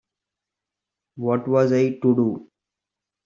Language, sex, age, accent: English, male, 19-29, India and South Asia (India, Pakistan, Sri Lanka)